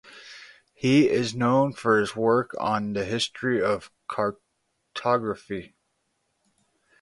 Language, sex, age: English, male, 30-39